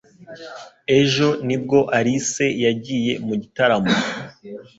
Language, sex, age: Kinyarwanda, male, 19-29